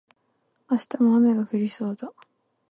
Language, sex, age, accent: Japanese, female, 19-29, 関西弁